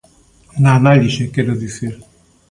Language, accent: Galician, Normativo (estándar)